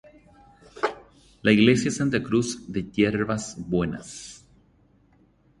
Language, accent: Spanish, Rioplatense: Argentina, Uruguay, este de Bolivia, Paraguay